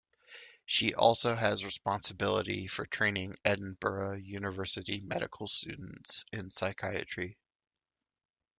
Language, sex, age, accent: English, male, 30-39, United States English